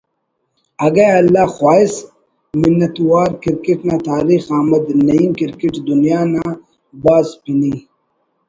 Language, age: Brahui, 30-39